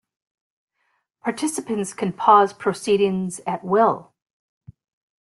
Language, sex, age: English, female, 60-69